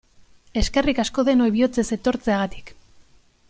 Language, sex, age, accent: Basque, female, 30-39, Erdialdekoa edo Nafarra (Gipuzkoa, Nafarroa)